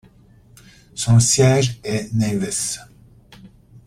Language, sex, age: French, male, 60-69